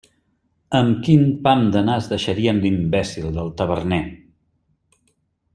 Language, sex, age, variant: Catalan, male, 50-59, Central